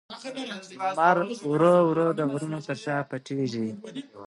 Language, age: Pashto, 19-29